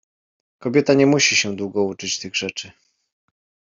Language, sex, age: Polish, male, 30-39